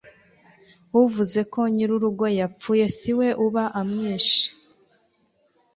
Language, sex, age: Kinyarwanda, female, 19-29